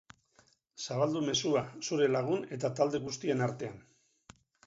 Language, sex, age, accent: Basque, male, 50-59, Mendebalekoa (Araba, Bizkaia, Gipuzkoako mendebaleko herri batzuk)